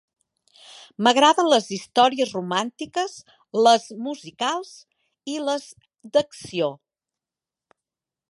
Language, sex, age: Catalan, female, 60-69